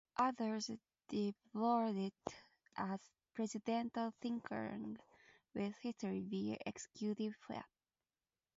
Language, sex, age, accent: English, female, 19-29, United States English